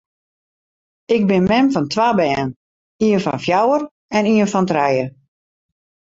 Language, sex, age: Western Frisian, female, 50-59